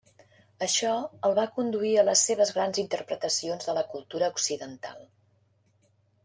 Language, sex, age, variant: Catalan, female, 50-59, Central